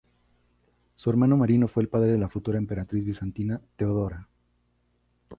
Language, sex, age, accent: Spanish, male, 30-39, México